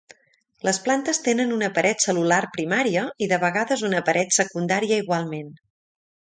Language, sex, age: Catalan, female, 40-49